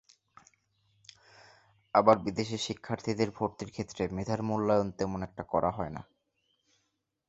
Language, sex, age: Bengali, male, 19-29